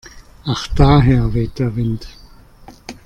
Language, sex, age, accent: German, male, 50-59, Deutschland Deutsch